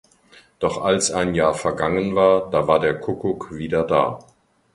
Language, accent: German, Deutschland Deutsch